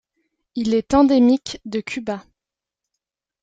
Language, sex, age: French, female, 19-29